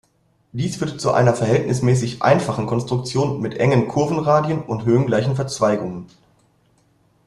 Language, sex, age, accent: German, male, 30-39, Deutschland Deutsch